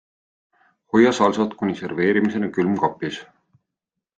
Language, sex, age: Estonian, male, 40-49